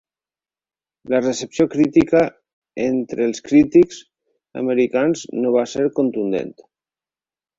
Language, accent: Catalan, valencià